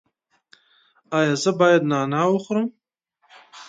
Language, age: Pashto, 30-39